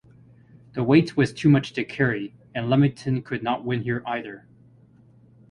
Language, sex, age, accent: English, male, 40-49, United States English